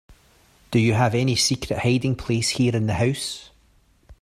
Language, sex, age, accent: English, male, 30-39, Scottish English